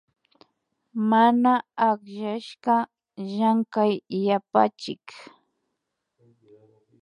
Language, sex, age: Imbabura Highland Quichua, female, 30-39